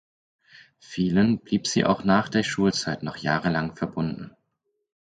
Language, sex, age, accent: German, male, 19-29, Deutschland Deutsch; Hochdeutsch